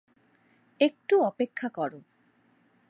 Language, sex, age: Bengali, female, 30-39